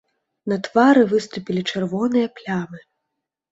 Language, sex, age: Belarusian, female, 30-39